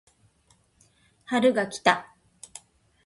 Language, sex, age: Japanese, female, 50-59